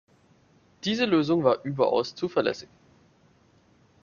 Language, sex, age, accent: German, male, under 19, Deutschland Deutsch